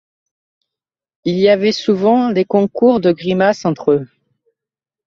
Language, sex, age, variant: French, male, under 19, Français de métropole